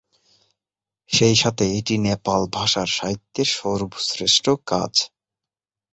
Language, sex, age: Bengali, male, 19-29